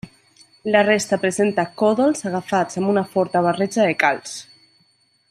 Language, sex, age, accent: Catalan, female, 19-29, valencià